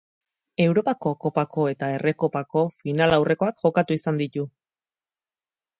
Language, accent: Basque, Erdialdekoa edo Nafarra (Gipuzkoa, Nafarroa)